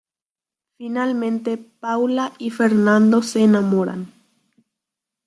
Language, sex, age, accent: Spanish, female, under 19, Rioplatense: Argentina, Uruguay, este de Bolivia, Paraguay